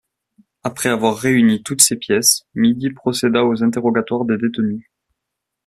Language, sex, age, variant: French, male, 19-29, Français de métropole